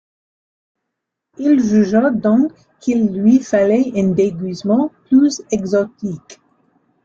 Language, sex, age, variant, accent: French, female, 60-69, Français d'Amérique du Nord, Français des États-Unis